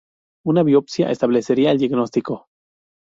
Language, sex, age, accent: Spanish, male, 19-29, México